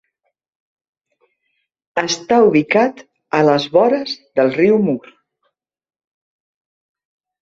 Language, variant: Catalan, Central